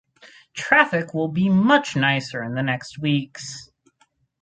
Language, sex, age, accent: English, male, under 19, United States English